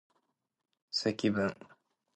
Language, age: Japanese, 19-29